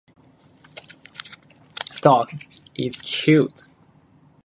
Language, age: Japanese, 19-29